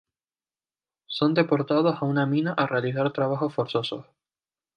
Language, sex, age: Spanish, female, 19-29